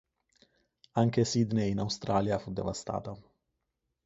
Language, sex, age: Italian, male, 19-29